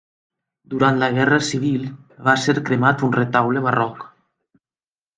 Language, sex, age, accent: Catalan, male, 19-29, valencià